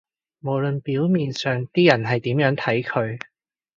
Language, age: Cantonese, 40-49